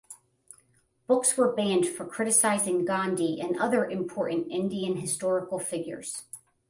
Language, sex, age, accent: English, female, 50-59, United States English